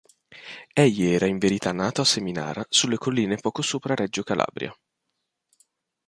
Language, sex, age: Italian, male, 19-29